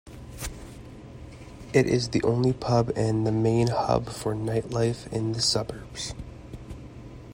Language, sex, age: English, male, 19-29